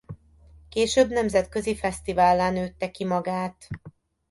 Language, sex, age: Hungarian, female, 40-49